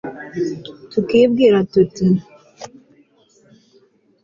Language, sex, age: Kinyarwanda, female, under 19